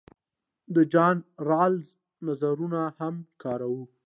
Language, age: Pashto, 19-29